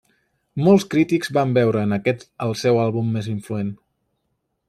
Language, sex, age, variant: Catalan, male, 19-29, Central